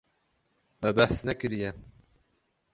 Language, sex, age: Kurdish, male, 30-39